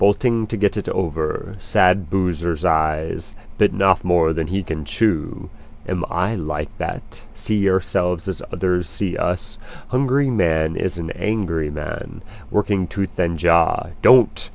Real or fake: real